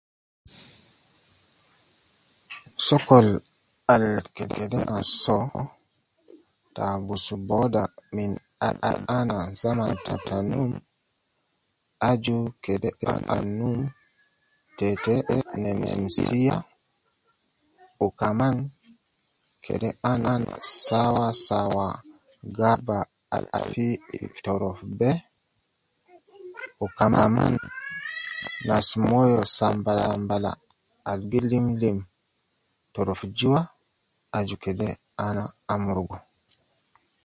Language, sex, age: Nubi, male, 40-49